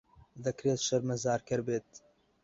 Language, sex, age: Central Kurdish, male, 19-29